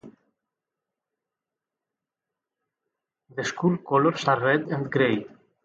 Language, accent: English, Greek